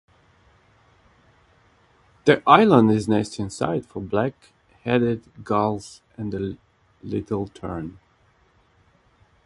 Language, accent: English, United States English